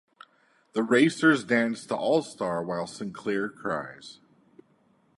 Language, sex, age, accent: English, male, 30-39, United States English